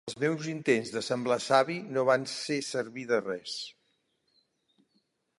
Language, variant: Catalan, Central